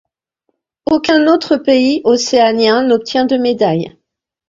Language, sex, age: French, female, 50-59